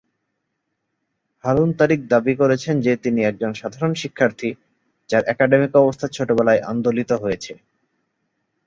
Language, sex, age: Bengali, male, 19-29